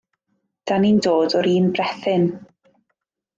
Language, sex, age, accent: Welsh, female, 19-29, Y Deyrnas Unedig Cymraeg